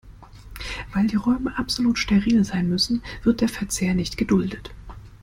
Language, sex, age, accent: German, male, 19-29, Deutschland Deutsch